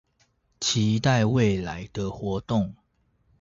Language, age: Chinese, 30-39